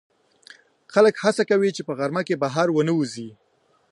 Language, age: Pashto, 19-29